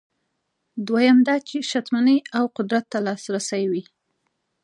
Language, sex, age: Pashto, female, 19-29